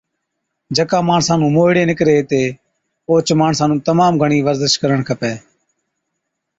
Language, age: Od, 30-39